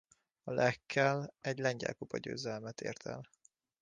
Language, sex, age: Hungarian, male, 30-39